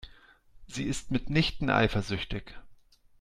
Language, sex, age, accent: German, male, 40-49, Deutschland Deutsch